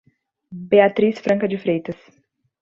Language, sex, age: Portuguese, female, 19-29